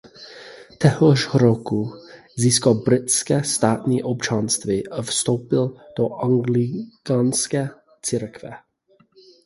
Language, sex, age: Czech, male, 19-29